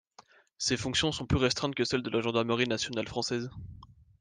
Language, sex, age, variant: French, male, 19-29, Français de métropole